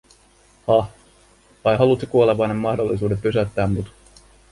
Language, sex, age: Finnish, male, 30-39